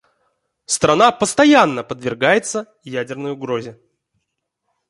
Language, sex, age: Russian, male, 19-29